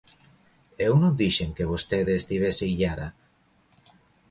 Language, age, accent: Galician, 40-49, Normativo (estándar)